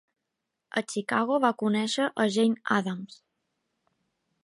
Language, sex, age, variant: Catalan, female, 19-29, Balear